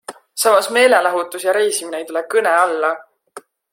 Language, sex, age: Estonian, female, 19-29